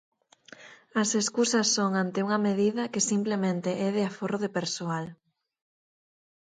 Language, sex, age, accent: Galician, female, 30-39, Normativo (estándar)